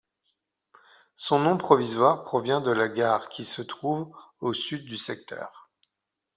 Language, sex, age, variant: French, male, 40-49, Français de métropole